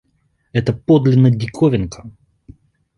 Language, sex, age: Russian, male, 30-39